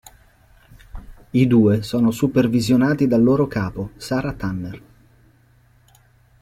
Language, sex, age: Italian, male, 40-49